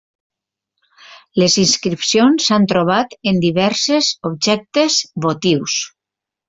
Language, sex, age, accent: Catalan, female, 50-59, valencià